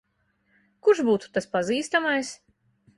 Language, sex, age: Latvian, female, 40-49